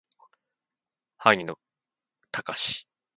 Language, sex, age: Japanese, male, 19-29